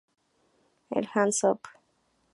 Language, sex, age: Spanish, female, 19-29